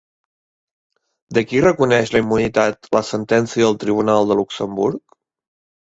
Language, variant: Catalan, Central